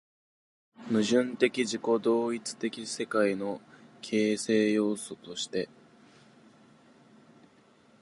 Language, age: Japanese, under 19